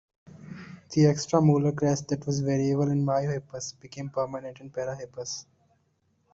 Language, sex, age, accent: English, male, under 19, India and South Asia (India, Pakistan, Sri Lanka)